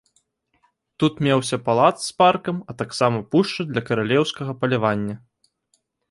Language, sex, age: Belarusian, male, 19-29